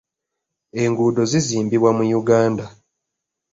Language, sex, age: Ganda, male, 19-29